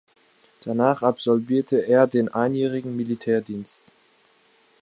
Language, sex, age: German, male, under 19